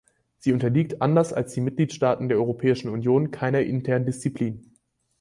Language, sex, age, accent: German, male, 19-29, Deutschland Deutsch